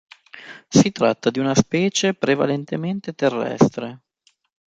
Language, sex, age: Italian, male, 30-39